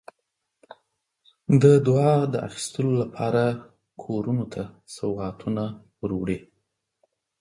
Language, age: Pashto, 30-39